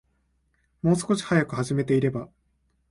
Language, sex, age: Japanese, male, 19-29